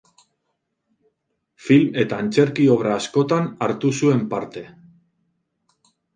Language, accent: Basque, Mendebalekoa (Araba, Bizkaia, Gipuzkoako mendebaleko herri batzuk)